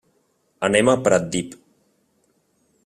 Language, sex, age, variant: Catalan, male, 19-29, Central